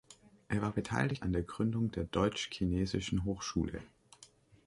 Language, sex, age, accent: German, male, under 19, Deutschland Deutsch